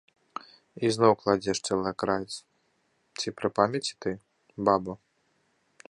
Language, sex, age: Belarusian, male, 19-29